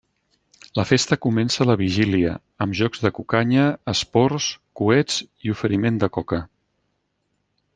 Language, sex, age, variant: Catalan, male, 60-69, Central